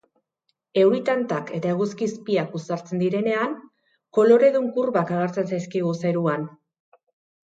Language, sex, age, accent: Basque, female, 40-49, Erdialdekoa edo Nafarra (Gipuzkoa, Nafarroa)